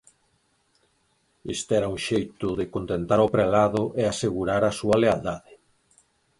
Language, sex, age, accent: Galician, male, 50-59, Oriental (común en zona oriental)